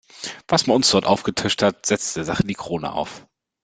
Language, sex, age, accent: German, male, 30-39, Deutschland Deutsch